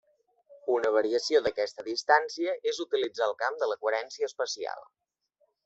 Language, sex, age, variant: Catalan, male, under 19, Central